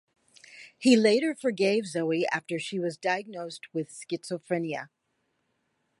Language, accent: English, United States English